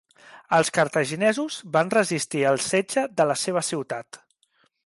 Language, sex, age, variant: Catalan, male, 19-29, Central